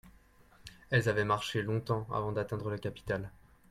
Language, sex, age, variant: French, male, 30-39, Français de métropole